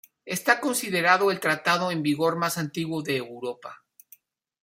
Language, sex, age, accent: Spanish, male, 50-59, México